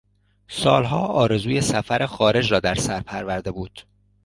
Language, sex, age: Persian, male, 50-59